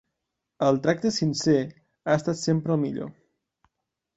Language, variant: Catalan, Central